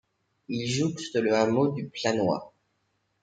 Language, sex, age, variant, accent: French, male, 19-29, Français des départements et régions d'outre-mer, Français de Guadeloupe